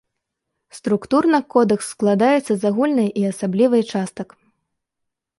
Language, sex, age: Belarusian, female, 19-29